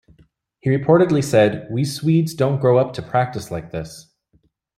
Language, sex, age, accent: English, male, 19-29, United States English